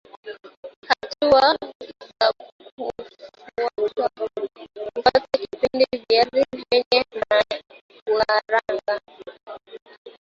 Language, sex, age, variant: Swahili, female, 19-29, Kiswahili cha Bara ya Kenya